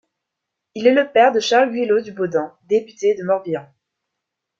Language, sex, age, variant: French, female, under 19, Français de métropole